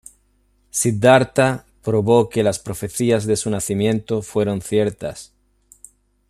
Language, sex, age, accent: Spanish, male, 50-59, España: Sur peninsular (Andalucia, Extremadura, Murcia)